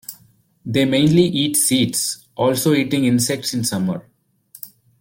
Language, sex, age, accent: English, male, 19-29, India and South Asia (India, Pakistan, Sri Lanka)